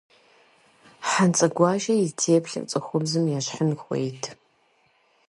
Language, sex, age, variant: Kabardian, female, 30-39, Адыгэбзэ (Къэбэрдей, Кирил, псоми зэдай)